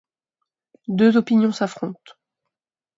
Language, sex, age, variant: French, female, 30-39, Français de métropole